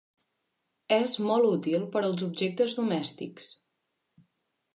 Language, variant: Catalan, Central